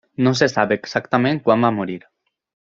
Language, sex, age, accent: Catalan, male, 19-29, valencià